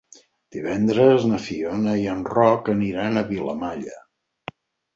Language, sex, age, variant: Catalan, male, 60-69, Central